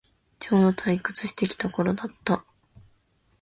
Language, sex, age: Japanese, female, under 19